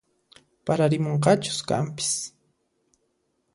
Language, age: Puno Quechua, 19-29